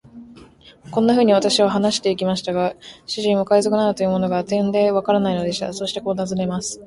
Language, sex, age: Japanese, female, 19-29